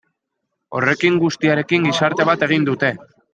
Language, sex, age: Basque, male, 19-29